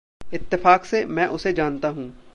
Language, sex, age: Hindi, male, 19-29